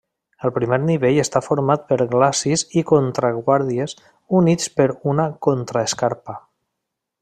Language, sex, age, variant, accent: Catalan, male, 30-39, Valencià meridional, valencià